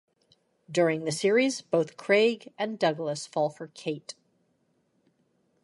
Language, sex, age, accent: English, female, 50-59, United States English